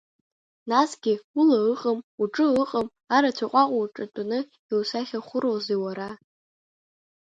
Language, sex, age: Abkhazian, female, under 19